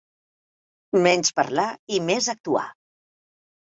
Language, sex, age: Catalan, female, 50-59